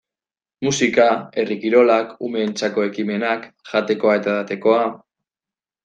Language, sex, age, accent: Basque, male, 19-29, Mendebalekoa (Araba, Bizkaia, Gipuzkoako mendebaleko herri batzuk)